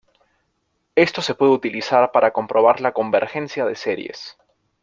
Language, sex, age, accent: Spanish, male, 19-29, México